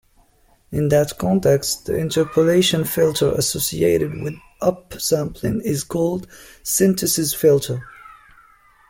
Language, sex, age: English, male, 30-39